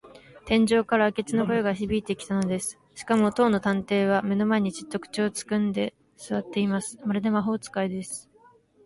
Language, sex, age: Japanese, female, 19-29